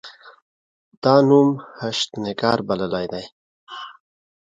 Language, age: Pashto, 30-39